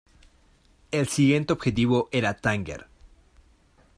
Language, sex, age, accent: Spanish, male, 19-29, Chileno: Chile, Cuyo